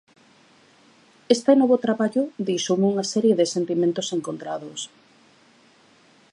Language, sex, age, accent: Galician, female, 40-49, Atlántico (seseo e gheada)